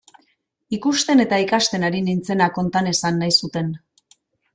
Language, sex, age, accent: Basque, female, 40-49, Mendebalekoa (Araba, Bizkaia, Gipuzkoako mendebaleko herri batzuk)